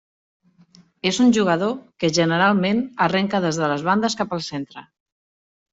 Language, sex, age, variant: Catalan, female, 40-49, Central